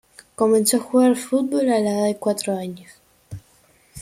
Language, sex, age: Spanish, female, under 19